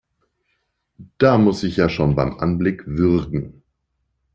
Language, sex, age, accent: German, male, 40-49, Deutschland Deutsch